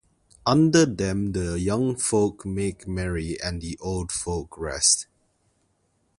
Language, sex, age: English, male, under 19